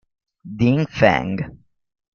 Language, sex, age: Italian, male, under 19